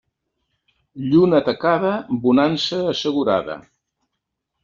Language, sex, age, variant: Catalan, male, 70-79, Central